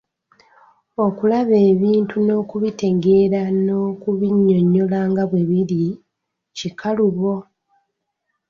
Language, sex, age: Ganda, female, 19-29